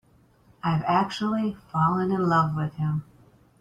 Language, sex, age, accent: English, female, 50-59, United States English